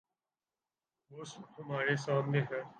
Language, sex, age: Urdu, male, 19-29